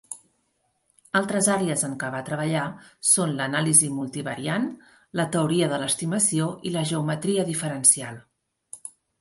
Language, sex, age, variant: Catalan, female, 40-49, Central